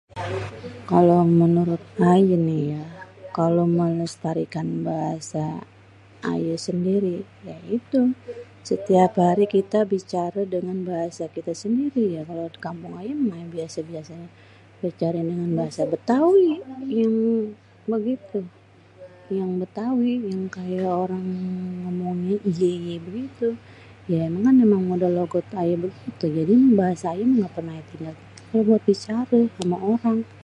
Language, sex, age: Betawi, male, 40-49